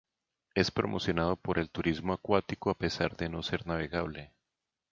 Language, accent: Spanish, Andino-Pacífico: Colombia, Perú, Ecuador, oeste de Bolivia y Venezuela andina